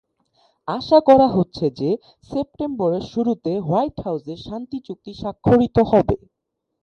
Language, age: Bengali, 19-29